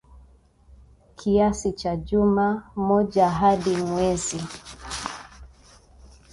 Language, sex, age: English, female, 19-29